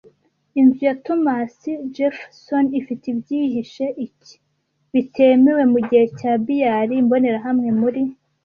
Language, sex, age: Kinyarwanda, female, 30-39